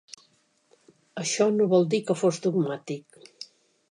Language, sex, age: Catalan, female, 70-79